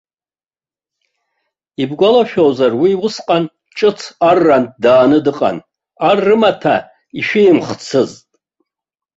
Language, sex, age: Abkhazian, male, 60-69